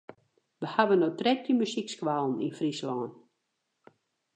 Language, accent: Western Frisian, Wâldfrysk